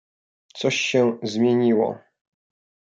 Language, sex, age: Polish, male, 30-39